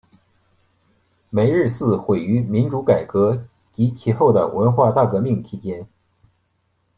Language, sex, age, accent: Chinese, male, 40-49, 出生地：山东省